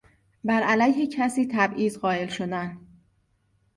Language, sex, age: Persian, female, 30-39